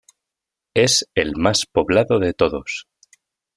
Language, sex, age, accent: Spanish, male, 19-29, España: Centro-Sur peninsular (Madrid, Toledo, Castilla-La Mancha)